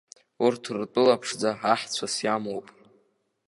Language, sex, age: Abkhazian, male, under 19